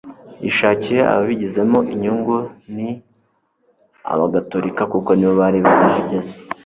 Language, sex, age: Kinyarwanda, male, 19-29